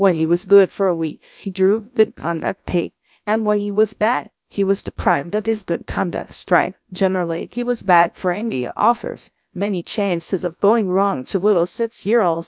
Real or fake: fake